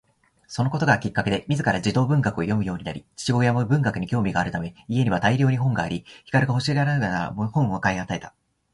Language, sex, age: Japanese, male, 19-29